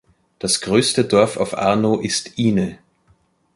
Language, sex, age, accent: German, male, 30-39, Österreichisches Deutsch